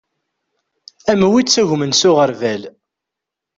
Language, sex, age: Kabyle, male, 19-29